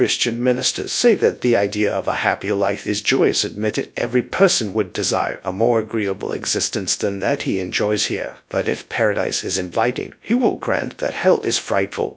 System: TTS, GradTTS